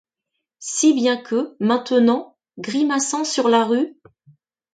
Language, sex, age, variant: French, female, 50-59, Français de métropole